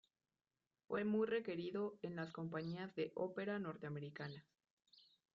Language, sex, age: Spanish, female, 19-29